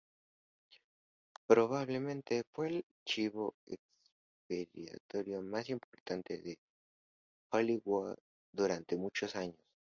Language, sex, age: Spanish, male, 19-29